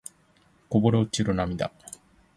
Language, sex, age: Japanese, male, 40-49